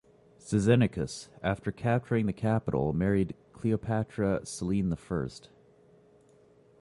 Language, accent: English, Canadian English